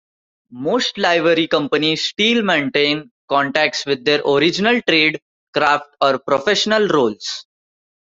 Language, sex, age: English, male, 19-29